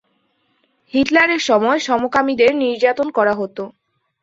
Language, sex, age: Bengali, female, 19-29